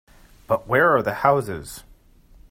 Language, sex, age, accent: English, male, 30-39, United States English